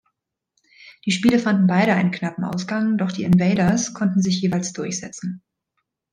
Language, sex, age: German, female, 30-39